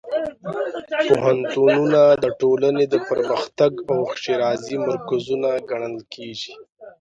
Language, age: Pashto, 19-29